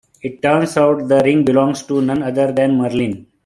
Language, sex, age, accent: English, male, 30-39, India and South Asia (India, Pakistan, Sri Lanka)